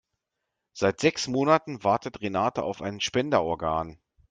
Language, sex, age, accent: German, male, 40-49, Deutschland Deutsch